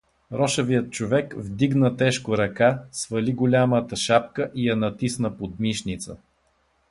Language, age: Bulgarian, 60-69